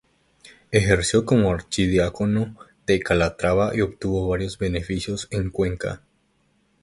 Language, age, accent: Spanish, 19-29, México